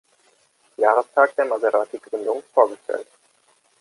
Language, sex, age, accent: German, male, 30-39, Deutschland Deutsch